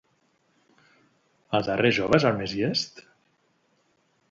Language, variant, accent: Catalan, Central, central